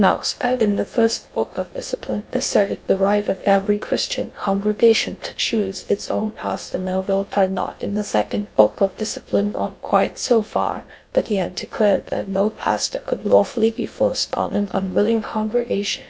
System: TTS, GlowTTS